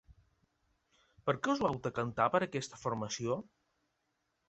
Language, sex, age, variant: Catalan, male, 30-39, Balear